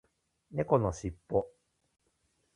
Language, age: Japanese, 30-39